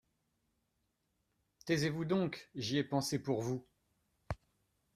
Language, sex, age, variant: French, male, 40-49, Français de métropole